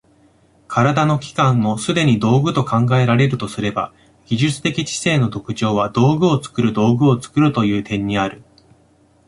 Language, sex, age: Japanese, male, 19-29